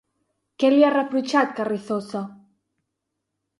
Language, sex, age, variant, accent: Catalan, female, 19-29, Central, central